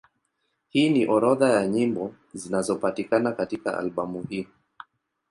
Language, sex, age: Swahili, male, 30-39